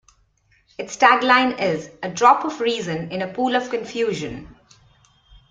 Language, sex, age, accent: English, female, 40-49, India and South Asia (India, Pakistan, Sri Lanka)